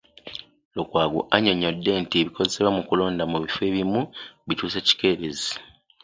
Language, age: Ganda, under 19